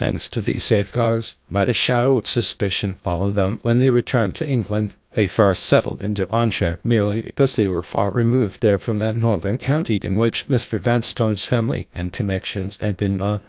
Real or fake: fake